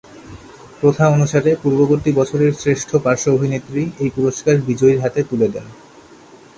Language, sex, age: Bengali, male, 19-29